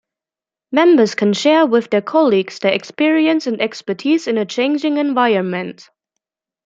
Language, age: English, 19-29